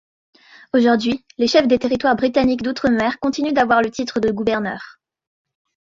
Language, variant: French, Français de métropole